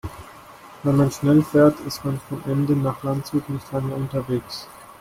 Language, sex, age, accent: German, male, 19-29, Schweizerdeutsch